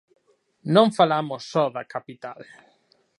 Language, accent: Galician, Normativo (estándar)